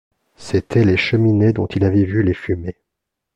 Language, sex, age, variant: French, male, 40-49, Français de métropole